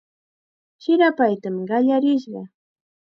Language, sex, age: Chiquián Ancash Quechua, female, 19-29